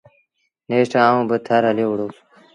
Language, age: Sindhi Bhil, 19-29